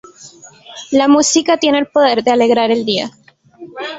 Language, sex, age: Spanish, female, 19-29